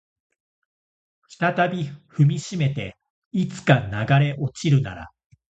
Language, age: Japanese, 40-49